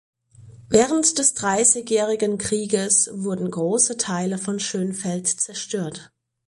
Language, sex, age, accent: German, female, 30-39, Deutschland Deutsch